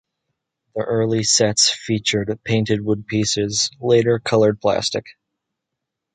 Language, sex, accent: English, male, United States English